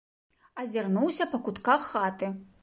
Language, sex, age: Belarusian, female, 30-39